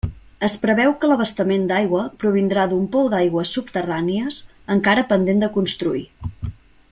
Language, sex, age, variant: Catalan, female, 40-49, Central